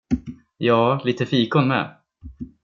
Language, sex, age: Swedish, male, 19-29